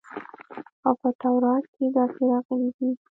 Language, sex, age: Pashto, female, 19-29